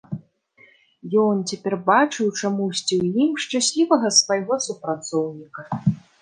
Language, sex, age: Belarusian, female, 19-29